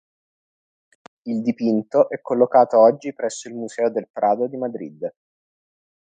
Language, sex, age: Italian, male, 19-29